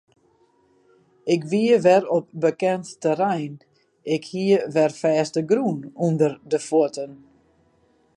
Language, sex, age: Western Frisian, female, 50-59